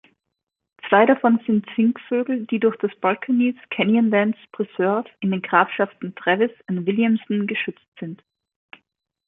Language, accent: German, Österreichisches Deutsch